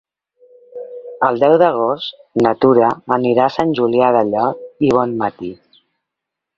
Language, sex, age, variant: Catalan, female, 50-59, Central